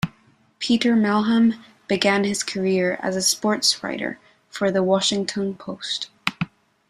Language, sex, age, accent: English, female, under 19, England English